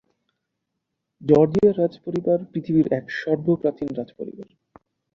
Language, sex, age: Bengali, male, 19-29